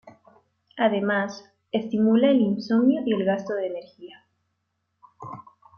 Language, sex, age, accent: Spanish, female, 19-29, Andino-Pacífico: Colombia, Perú, Ecuador, oeste de Bolivia y Venezuela andina